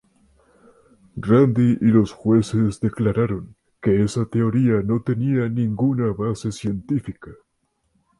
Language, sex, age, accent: Spanish, male, 19-29, Andino-Pacífico: Colombia, Perú, Ecuador, oeste de Bolivia y Venezuela andina